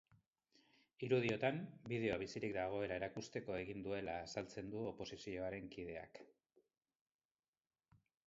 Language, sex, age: Basque, male, 50-59